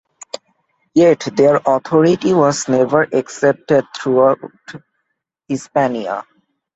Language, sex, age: English, male, 19-29